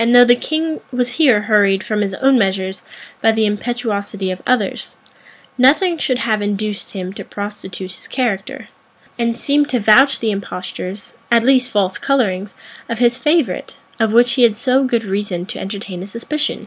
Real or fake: real